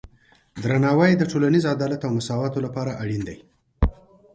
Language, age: Pashto, 30-39